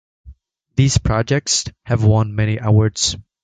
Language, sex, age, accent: English, male, 19-29, United States English